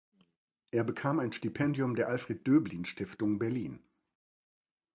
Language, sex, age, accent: German, male, 50-59, Deutschland Deutsch